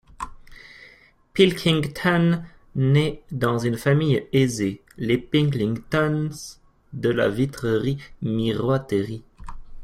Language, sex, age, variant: French, male, 19-29, Français de métropole